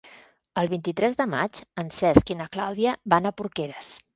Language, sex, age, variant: Catalan, female, 50-59, Central